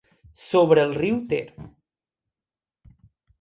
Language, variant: Catalan, Central